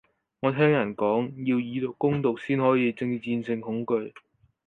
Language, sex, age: Cantonese, male, under 19